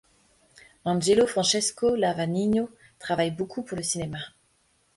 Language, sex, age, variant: French, female, 30-39, Français de métropole